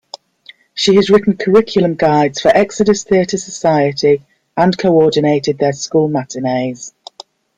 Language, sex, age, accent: English, female, 40-49, England English